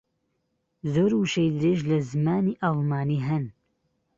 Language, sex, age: Central Kurdish, female, 30-39